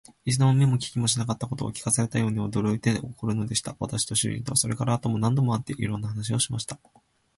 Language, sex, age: Japanese, male, 19-29